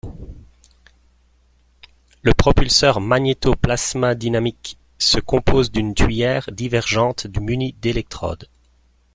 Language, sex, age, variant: French, male, 40-49, Français de métropole